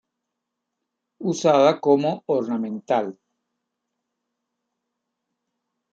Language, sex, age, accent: Spanish, male, 50-59, Caribe: Cuba, Venezuela, Puerto Rico, República Dominicana, Panamá, Colombia caribeña, México caribeño, Costa del golfo de México